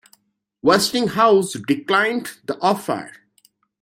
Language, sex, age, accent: English, male, 19-29, United States English